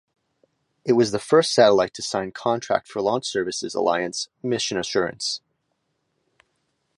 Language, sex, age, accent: English, male, 19-29, United States English